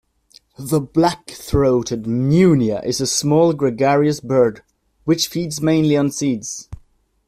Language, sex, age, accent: English, male, 30-39, United States English